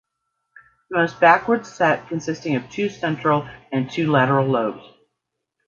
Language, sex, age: English, female, 50-59